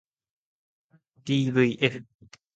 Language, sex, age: Japanese, male, 19-29